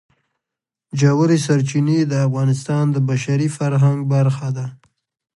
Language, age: Pashto, 30-39